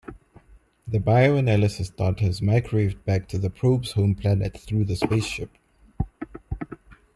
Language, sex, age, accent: English, male, 19-29, Southern African (South Africa, Zimbabwe, Namibia)